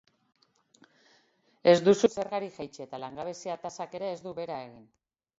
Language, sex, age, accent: Basque, female, 40-49, Mendebalekoa (Araba, Bizkaia, Gipuzkoako mendebaleko herri batzuk)